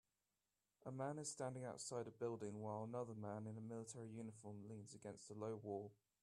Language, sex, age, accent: English, male, 19-29, England English